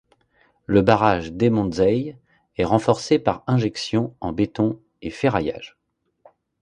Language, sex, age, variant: French, male, 40-49, Français de métropole